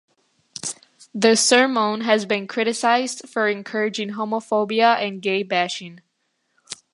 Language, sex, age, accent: English, female, under 19, United States English